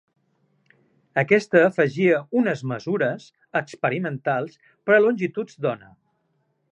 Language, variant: Catalan, Central